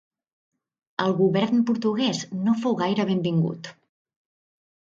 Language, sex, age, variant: Catalan, female, 19-29, Central